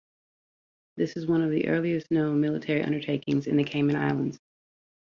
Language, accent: English, United States English